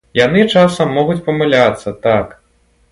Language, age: Belarusian, 19-29